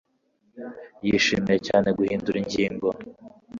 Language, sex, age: Kinyarwanda, male, 19-29